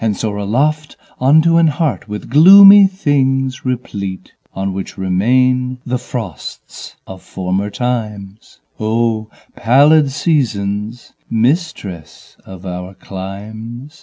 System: none